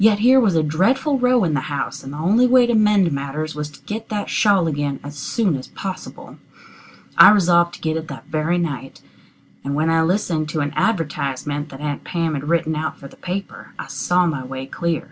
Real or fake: real